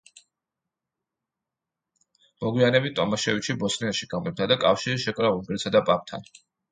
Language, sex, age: Georgian, male, 30-39